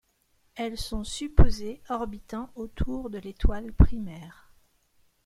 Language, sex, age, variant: French, female, 40-49, Français de métropole